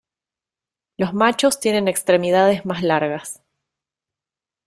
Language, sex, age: Spanish, female, 30-39